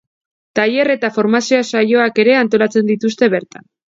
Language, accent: Basque, Mendebalekoa (Araba, Bizkaia, Gipuzkoako mendebaleko herri batzuk)